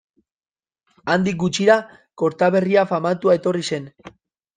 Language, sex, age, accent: Basque, male, 19-29, Mendebalekoa (Araba, Bizkaia, Gipuzkoako mendebaleko herri batzuk)